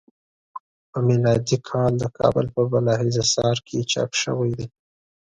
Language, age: Pashto, 19-29